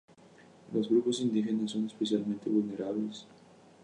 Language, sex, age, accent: Spanish, male, 19-29, México